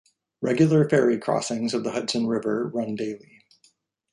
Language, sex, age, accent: English, male, 40-49, United States English